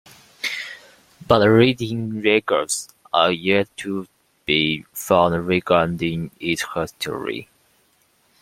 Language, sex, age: English, male, 19-29